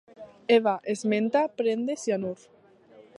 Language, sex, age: Catalan, female, under 19